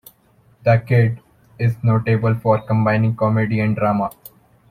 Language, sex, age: English, male, 19-29